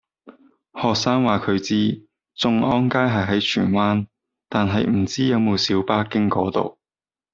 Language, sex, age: Cantonese, male, 19-29